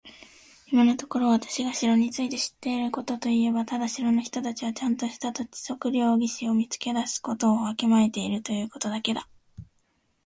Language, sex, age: Japanese, female, 19-29